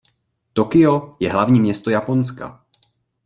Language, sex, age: Czech, male, 19-29